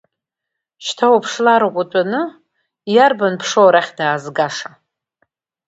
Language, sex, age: Abkhazian, female, 50-59